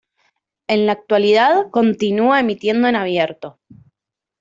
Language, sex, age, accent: Spanish, female, 19-29, Rioplatense: Argentina, Uruguay, este de Bolivia, Paraguay